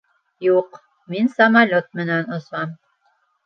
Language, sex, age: Bashkir, female, 40-49